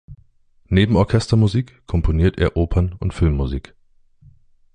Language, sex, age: German, male, 30-39